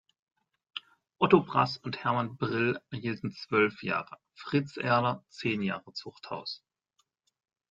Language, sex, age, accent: German, male, 19-29, Deutschland Deutsch